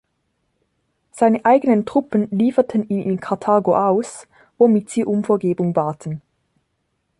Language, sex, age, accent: German, female, 19-29, Schweizerdeutsch